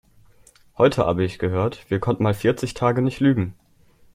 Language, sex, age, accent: German, male, under 19, Deutschland Deutsch